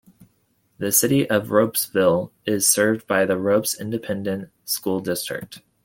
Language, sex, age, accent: English, male, 19-29, United States English